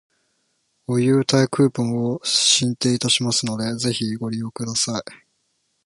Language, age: Japanese, 19-29